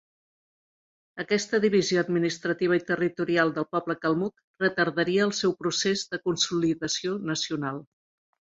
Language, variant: Catalan, Central